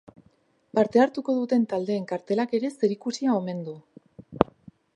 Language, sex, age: Basque, female, 19-29